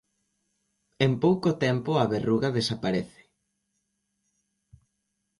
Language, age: Galician, 19-29